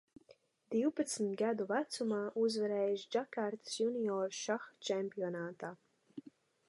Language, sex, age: Latvian, female, under 19